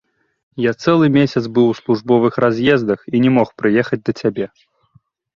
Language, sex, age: Belarusian, male, 19-29